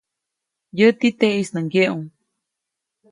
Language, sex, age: Copainalá Zoque, female, 19-29